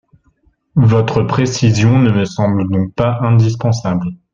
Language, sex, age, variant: French, male, 19-29, Français de métropole